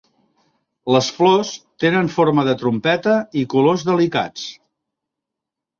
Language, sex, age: Catalan, male, 50-59